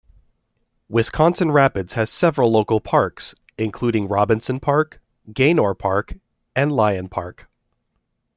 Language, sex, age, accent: English, male, 30-39, United States English